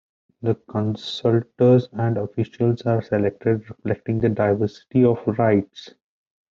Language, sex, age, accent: English, male, 19-29, India and South Asia (India, Pakistan, Sri Lanka)